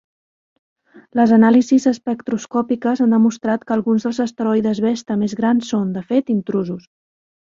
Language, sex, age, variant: Catalan, female, 40-49, Central